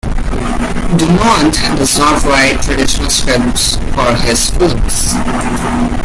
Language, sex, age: English, male, 19-29